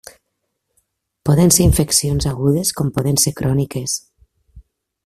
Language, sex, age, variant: Catalan, female, 40-49, Septentrional